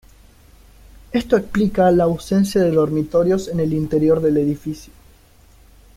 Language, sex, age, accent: Spanish, male, under 19, Rioplatense: Argentina, Uruguay, este de Bolivia, Paraguay